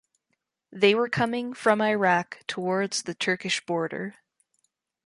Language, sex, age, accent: English, female, 19-29, Canadian English